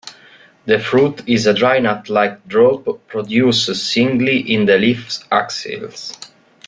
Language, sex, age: English, male, 19-29